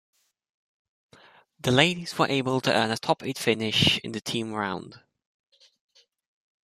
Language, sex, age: English, male, under 19